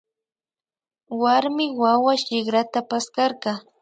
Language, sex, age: Imbabura Highland Quichua, female, 19-29